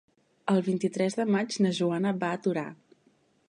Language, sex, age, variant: Catalan, female, 19-29, Central